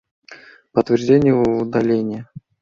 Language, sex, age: Russian, male, 19-29